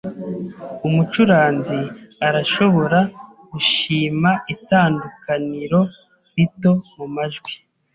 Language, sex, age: Kinyarwanda, male, 30-39